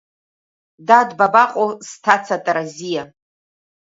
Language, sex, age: Abkhazian, female, 30-39